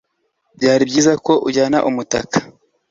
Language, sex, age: Kinyarwanda, male, 40-49